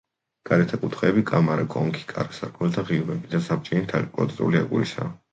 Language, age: Georgian, 19-29